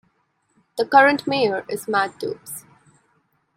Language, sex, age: English, female, 19-29